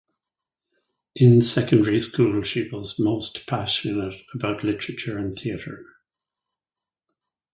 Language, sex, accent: English, male, Irish English